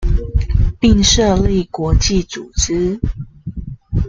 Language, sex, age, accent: Chinese, female, 19-29, 出生地：高雄市